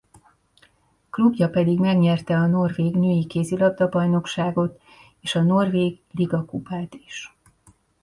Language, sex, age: Hungarian, female, 40-49